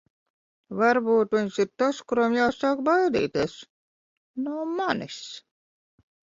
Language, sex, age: Latvian, female, 50-59